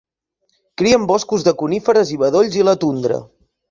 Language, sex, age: Catalan, male, 30-39